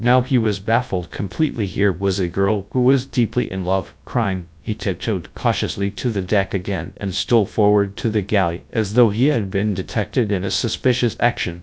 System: TTS, GradTTS